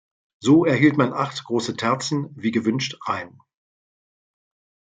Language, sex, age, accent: German, male, 50-59, Deutschland Deutsch